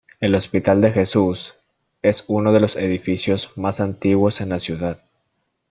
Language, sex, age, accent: Spanish, male, under 19, Andino-Pacífico: Colombia, Perú, Ecuador, oeste de Bolivia y Venezuela andina